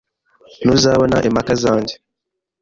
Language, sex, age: Kinyarwanda, male, 19-29